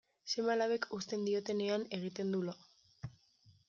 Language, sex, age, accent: Basque, female, 19-29, Mendebalekoa (Araba, Bizkaia, Gipuzkoako mendebaleko herri batzuk)